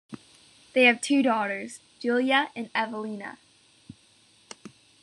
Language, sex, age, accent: English, female, under 19, United States English